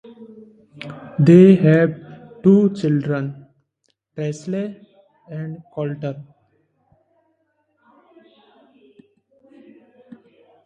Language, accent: English, India and South Asia (India, Pakistan, Sri Lanka)